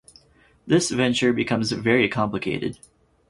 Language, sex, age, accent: English, male, 19-29, United States English